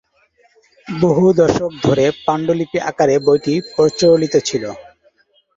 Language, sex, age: Bengali, male, 30-39